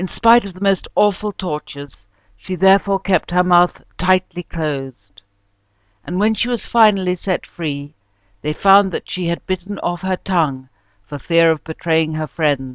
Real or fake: real